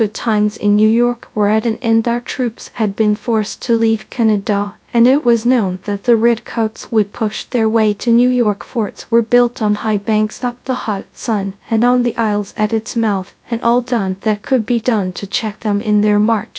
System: TTS, GradTTS